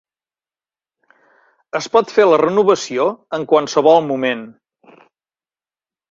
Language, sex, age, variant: Catalan, male, 60-69, Central